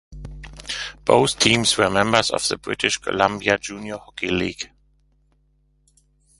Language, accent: English, German